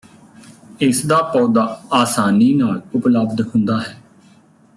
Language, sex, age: Punjabi, male, 30-39